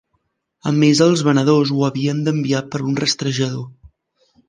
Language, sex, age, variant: Catalan, male, 19-29, Central